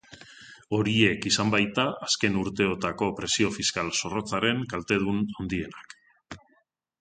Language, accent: Basque, Mendebalekoa (Araba, Bizkaia, Gipuzkoako mendebaleko herri batzuk)